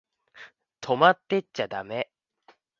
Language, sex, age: Japanese, male, 19-29